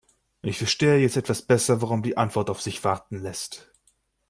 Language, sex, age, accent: German, male, 19-29, Deutschland Deutsch